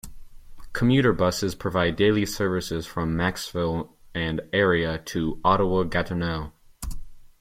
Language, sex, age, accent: English, male, 19-29, United States English